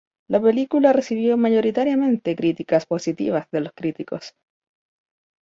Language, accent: Spanish, Chileno: Chile, Cuyo